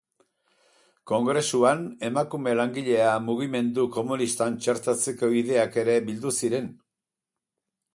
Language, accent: Basque, Erdialdekoa edo Nafarra (Gipuzkoa, Nafarroa)